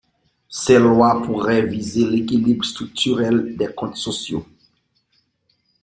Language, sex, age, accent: French, male, 40-49, Français d’Haïti